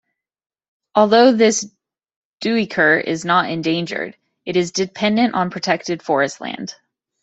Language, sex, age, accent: English, female, 19-29, United States English